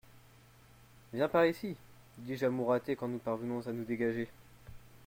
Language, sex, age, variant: French, male, 19-29, Français de métropole